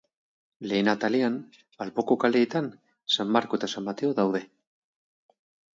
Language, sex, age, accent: Basque, male, 30-39, Erdialdekoa edo Nafarra (Gipuzkoa, Nafarroa)